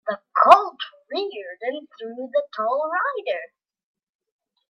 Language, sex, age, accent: English, male, 30-39, Canadian English